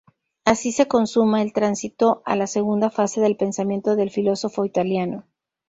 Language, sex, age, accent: Spanish, female, 50-59, México